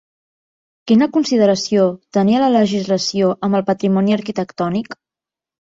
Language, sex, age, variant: Catalan, female, 19-29, Central